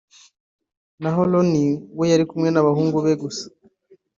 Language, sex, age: Kinyarwanda, male, 30-39